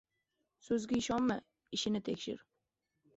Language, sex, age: Uzbek, male, under 19